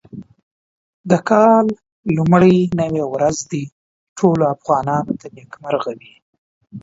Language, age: Pashto, 19-29